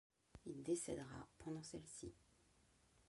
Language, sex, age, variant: French, female, 50-59, Français de métropole